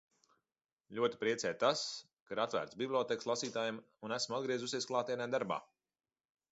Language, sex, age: Latvian, male, 40-49